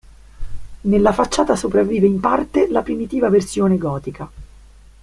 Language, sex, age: Italian, female, 40-49